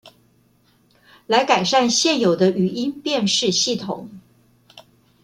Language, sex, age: Chinese, female, 60-69